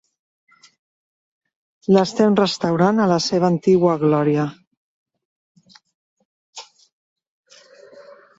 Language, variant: Catalan, Central